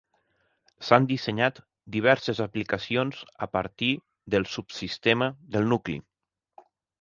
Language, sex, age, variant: Catalan, male, 30-39, Central